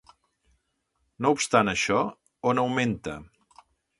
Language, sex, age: Catalan, male, 50-59